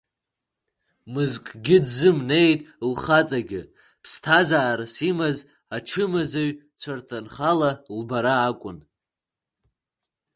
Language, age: Abkhazian, under 19